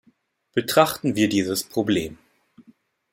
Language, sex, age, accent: German, male, 30-39, Deutschland Deutsch